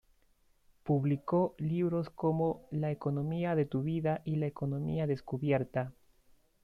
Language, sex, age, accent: Spanish, male, 19-29, Andino-Pacífico: Colombia, Perú, Ecuador, oeste de Bolivia y Venezuela andina